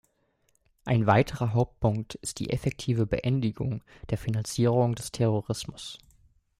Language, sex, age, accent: German, male, 19-29, Deutschland Deutsch